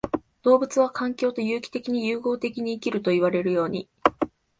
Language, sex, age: Japanese, female, 19-29